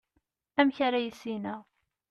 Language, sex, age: Kabyle, female, 19-29